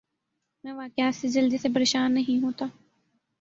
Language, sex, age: Urdu, male, 19-29